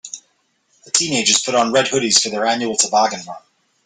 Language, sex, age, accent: English, male, 40-49, United States English